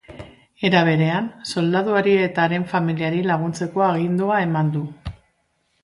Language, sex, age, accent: Basque, female, 50-59, Mendebalekoa (Araba, Bizkaia, Gipuzkoako mendebaleko herri batzuk)